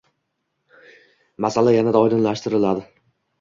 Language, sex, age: Uzbek, male, under 19